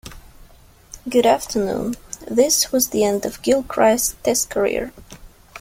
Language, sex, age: English, female, 19-29